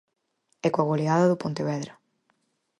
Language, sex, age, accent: Galician, female, 19-29, Central (gheada)